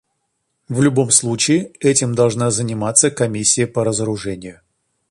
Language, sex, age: Russian, male, 40-49